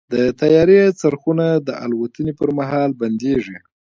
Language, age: Pashto, 30-39